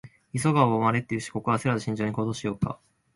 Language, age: Japanese, 19-29